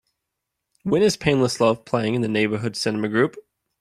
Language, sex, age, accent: English, male, 19-29, United States English